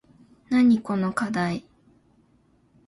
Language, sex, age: Japanese, female, 19-29